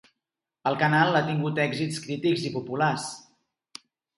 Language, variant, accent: Catalan, Central, central